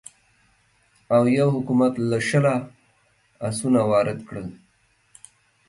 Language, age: Pashto, 19-29